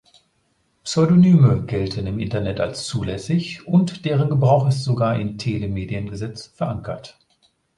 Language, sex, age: German, male, 50-59